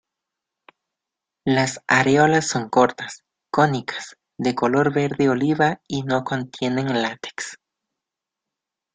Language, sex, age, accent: Spanish, male, 19-29, Andino-Pacífico: Colombia, Perú, Ecuador, oeste de Bolivia y Venezuela andina